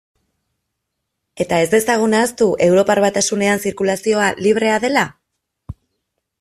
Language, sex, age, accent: Basque, female, 30-39, Erdialdekoa edo Nafarra (Gipuzkoa, Nafarroa)